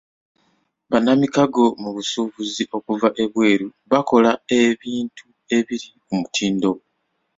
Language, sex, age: Ganda, male, 30-39